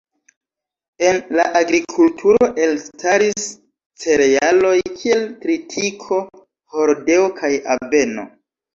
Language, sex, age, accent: Esperanto, male, 19-29, Internacia